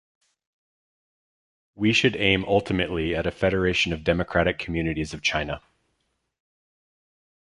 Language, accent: English, United States English